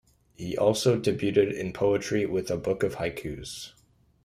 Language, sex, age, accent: English, male, 19-29, Canadian English